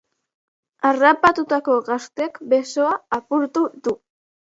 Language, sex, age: Basque, male, 40-49